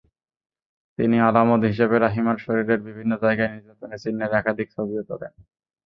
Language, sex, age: Bengali, male, 19-29